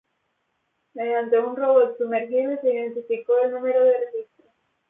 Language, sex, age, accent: Spanish, female, 19-29, España: Islas Canarias